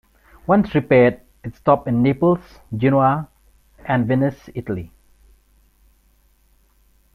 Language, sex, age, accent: English, male, 30-39, India and South Asia (India, Pakistan, Sri Lanka)